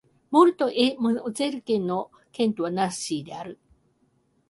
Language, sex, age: Japanese, female, 50-59